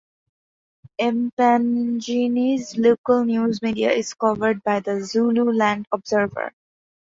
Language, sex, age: English, female, 19-29